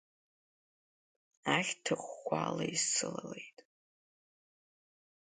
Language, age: Abkhazian, under 19